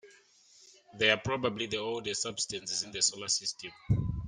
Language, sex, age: English, male, 19-29